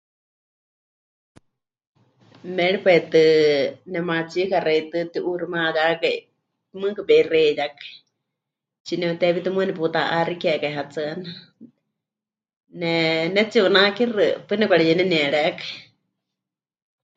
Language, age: Huichol, 30-39